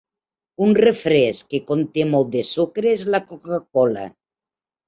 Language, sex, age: Catalan, female, 60-69